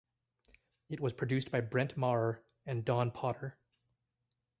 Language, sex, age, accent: English, male, 30-39, United States English